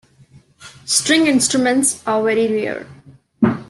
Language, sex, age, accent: English, female, 19-29, India and South Asia (India, Pakistan, Sri Lanka)